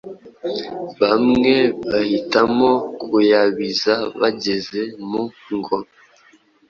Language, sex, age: Kinyarwanda, male, 19-29